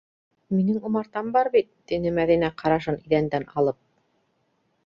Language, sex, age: Bashkir, female, 30-39